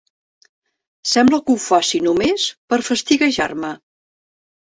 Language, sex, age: Catalan, female, 60-69